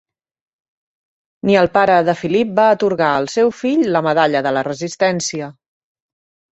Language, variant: Catalan, Central